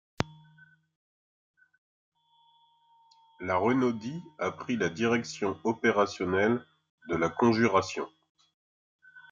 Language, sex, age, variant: French, male, 30-39, Français de métropole